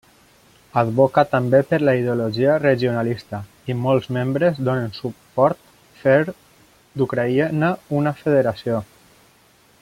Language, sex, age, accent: Catalan, male, 30-39, valencià